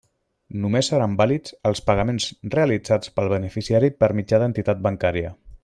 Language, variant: Catalan, Central